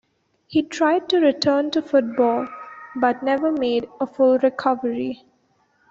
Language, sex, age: English, female, 19-29